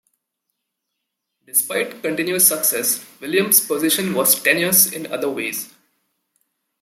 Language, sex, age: English, male, 19-29